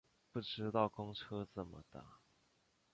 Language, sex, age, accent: Chinese, male, 19-29, 出生地：江西省